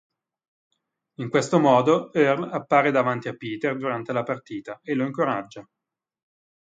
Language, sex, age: Italian, male, 40-49